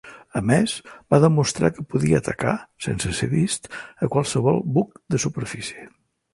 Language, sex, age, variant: Catalan, male, 60-69, Central